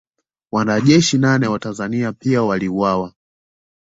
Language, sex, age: Swahili, male, 19-29